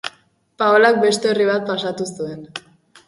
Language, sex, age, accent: Basque, female, under 19, Mendebalekoa (Araba, Bizkaia, Gipuzkoako mendebaleko herri batzuk)